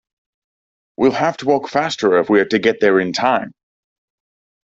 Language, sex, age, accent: English, male, 19-29, United States English